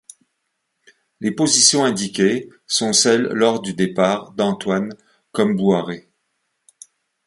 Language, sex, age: French, male, 60-69